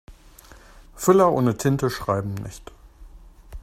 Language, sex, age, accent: German, male, 50-59, Deutschland Deutsch